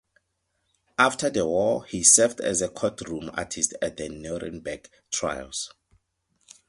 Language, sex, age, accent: English, male, 30-39, Southern African (South Africa, Zimbabwe, Namibia)